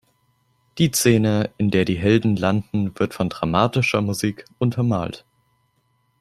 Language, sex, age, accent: German, male, 19-29, Deutschland Deutsch